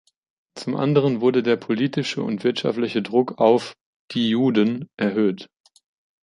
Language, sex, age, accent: German, male, 30-39, Deutschland Deutsch